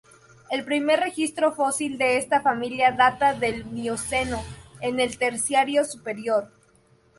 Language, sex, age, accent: Spanish, female, 19-29, México